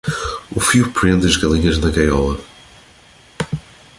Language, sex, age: Portuguese, male, 19-29